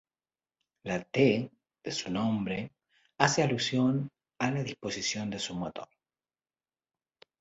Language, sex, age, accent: Spanish, male, 40-49, Rioplatense: Argentina, Uruguay, este de Bolivia, Paraguay